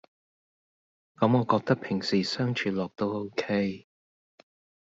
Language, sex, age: Cantonese, male, 50-59